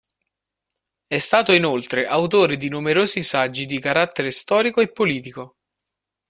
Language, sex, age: Italian, male, 19-29